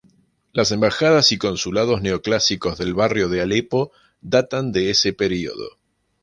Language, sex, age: Spanish, male, 50-59